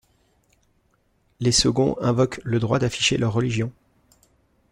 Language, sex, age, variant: French, male, 40-49, Français de métropole